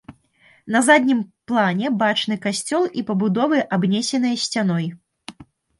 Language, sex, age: Belarusian, female, 70-79